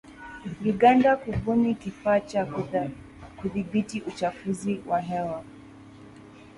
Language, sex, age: Swahili, male, 19-29